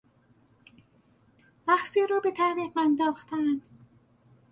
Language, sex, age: Persian, female, 40-49